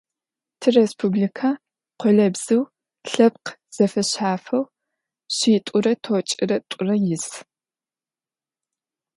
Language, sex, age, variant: Adyghe, female, 19-29, Адыгабзэ (Кирил, пстэумэ зэдыряе)